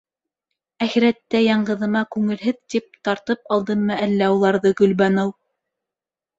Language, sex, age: Bashkir, female, 19-29